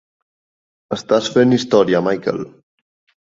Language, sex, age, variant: Catalan, male, 19-29, Nord-Occidental